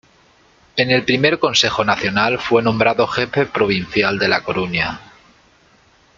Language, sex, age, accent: Spanish, male, 30-39, España: Centro-Sur peninsular (Madrid, Toledo, Castilla-La Mancha)